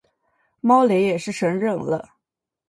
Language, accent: Chinese, 出生地：江苏省